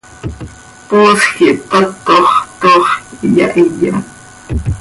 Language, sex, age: Seri, female, 40-49